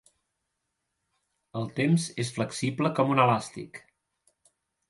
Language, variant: Catalan, Central